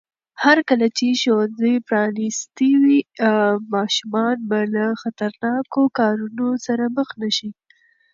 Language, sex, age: Pashto, female, 19-29